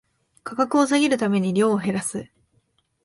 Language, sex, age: Japanese, female, 19-29